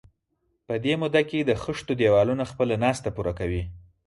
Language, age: Pashto, 19-29